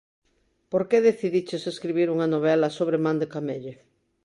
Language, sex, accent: Galician, female, Normativo (estándar)